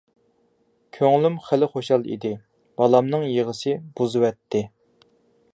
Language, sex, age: Uyghur, male, 30-39